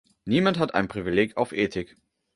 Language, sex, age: German, male, 19-29